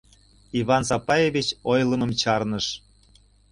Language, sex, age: Mari, male, 60-69